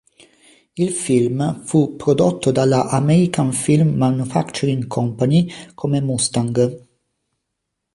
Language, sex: Italian, male